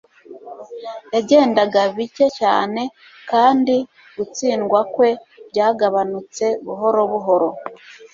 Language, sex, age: Kinyarwanda, female, 30-39